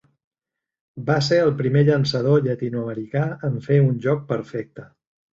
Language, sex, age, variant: Catalan, male, 50-59, Central